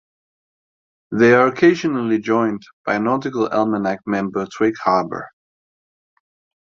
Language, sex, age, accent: English, male, 19-29, United States English